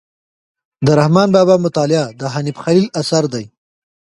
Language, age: Pashto, 19-29